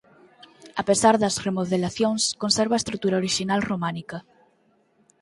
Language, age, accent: Galician, 19-29, Normativo (estándar)